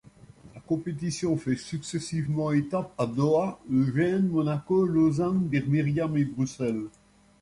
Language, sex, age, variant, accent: French, male, 70-79, Français d'Europe, Français de Belgique